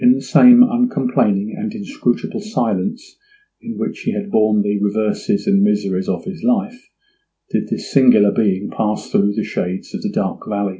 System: none